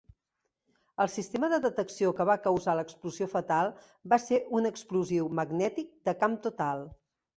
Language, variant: Catalan, Central